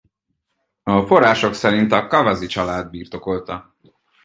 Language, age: Hungarian, 40-49